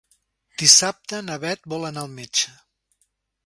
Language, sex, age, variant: Catalan, male, 60-69, Central